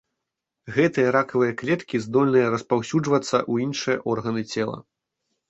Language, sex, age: Belarusian, male, 19-29